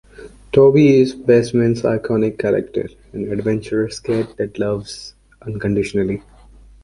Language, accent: English, India and South Asia (India, Pakistan, Sri Lanka)